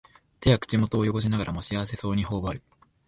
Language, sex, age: Japanese, male, 19-29